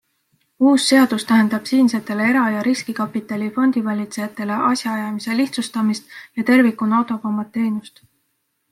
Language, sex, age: Estonian, female, 19-29